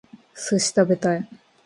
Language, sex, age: Japanese, female, under 19